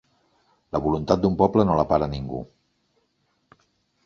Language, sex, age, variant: Catalan, male, 40-49, Central